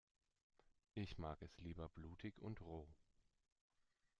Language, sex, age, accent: German, male, 30-39, Deutschland Deutsch